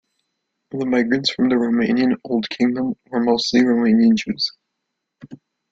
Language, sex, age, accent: English, male, 19-29, United States English